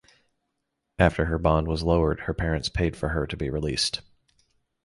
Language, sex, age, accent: English, male, 40-49, United States English